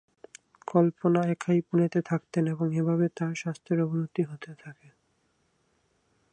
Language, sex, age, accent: Bengali, male, 19-29, প্রমিত বাংলা